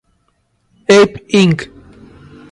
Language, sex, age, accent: Spanish, male, 19-29, Andino-Pacífico: Colombia, Perú, Ecuador, oeste de Bolivia y Venezuela andina